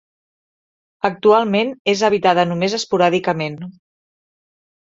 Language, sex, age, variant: Catalan, female, 40-49, Central